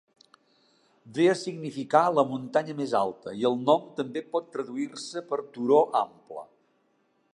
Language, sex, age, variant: Catalan, male, 60-69, Central